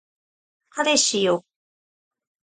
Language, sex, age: Japanese, female, 40-49